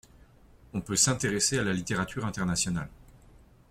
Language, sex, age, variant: French, male, 40-49, Français de métropole